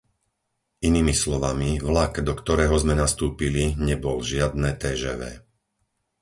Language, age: Slovak, 50-59